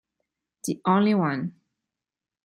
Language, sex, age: Italian, female, 30-39